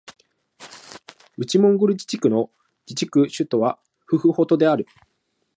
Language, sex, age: Japanese, male, 19-29